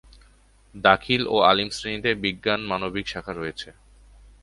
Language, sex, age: Bengali, male, 19-29